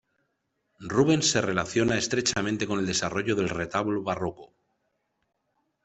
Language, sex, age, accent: Spanish, male, 40-49, España: Centro-Sur peninsular (Madrid, Toledo, Castilla-La Mancha)